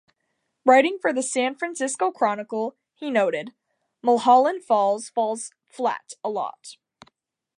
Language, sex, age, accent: English, female, under 19, United States English